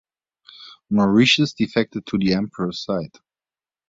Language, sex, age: English, male, 30-39